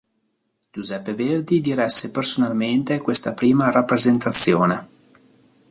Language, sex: Italian, male